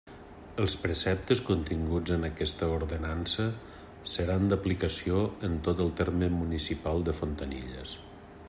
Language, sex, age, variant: Catalan, male, 50-59, Nord-Occidental